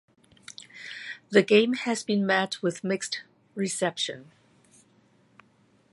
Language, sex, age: English, female, 60-69